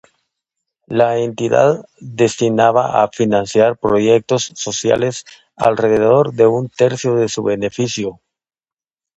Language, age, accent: Spanish, 50-59, América central